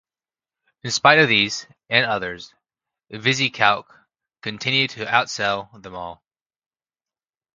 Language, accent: English, United States English